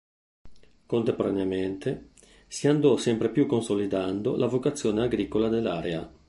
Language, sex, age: Italian, male, 50-59